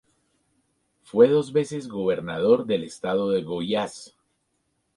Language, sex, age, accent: Spanish, male, 40-49, Andino-Pacífico: Colombia, Perú, Ecuador, oeste de Bolivia y Venezuela andina